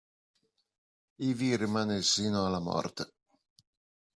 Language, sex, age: Italian, male, 50-59